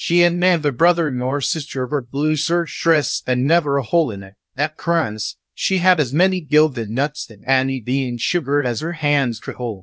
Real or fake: fake